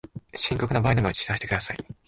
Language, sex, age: Japanese, male, under 19